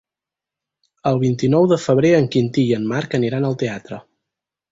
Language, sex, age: Catalan, male, 19-29